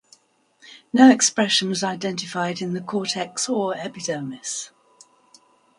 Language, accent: English, England English